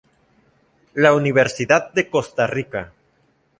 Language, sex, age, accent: Spanish, male, 19-29, México